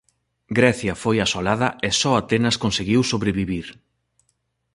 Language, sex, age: Galician, male, 40-49